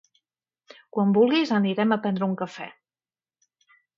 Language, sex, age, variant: Catalan, female, 40-49, Central